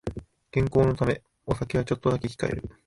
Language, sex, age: Japanese, male, 19-29